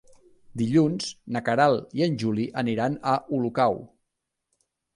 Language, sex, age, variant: Catalan, male, 40-49, Central